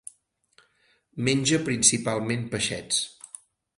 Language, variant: Catalan, Central